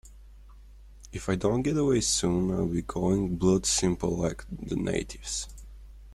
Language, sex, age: English, male, 19-29